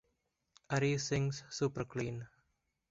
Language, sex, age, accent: English, male, 19-29, India and South Asia (India, Pakistan, Sri Lanka)